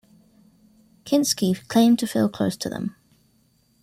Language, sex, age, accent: English, female, 19-29, England English